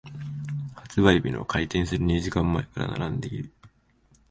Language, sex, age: Japanese, male, 19-29